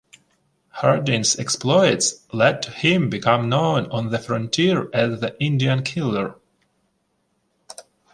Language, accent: English, United States English